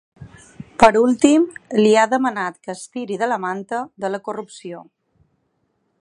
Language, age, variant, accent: Catalan, 30-39, Balear, balear; Palma